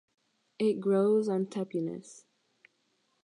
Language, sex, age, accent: English, female, under 19, United States English